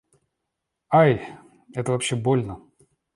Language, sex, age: Russian, male, 40-49